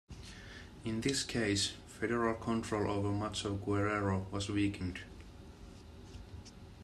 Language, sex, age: English, male, 40-49